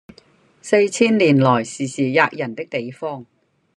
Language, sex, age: Cantonese, female, 60-69